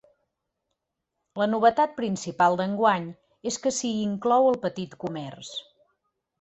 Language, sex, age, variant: Catalan, female, 40-49, Central